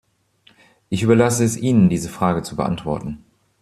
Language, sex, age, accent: German, male, 40-49, Deutschland Deutsch